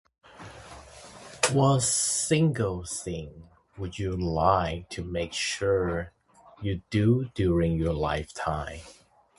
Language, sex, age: English, male, 19-29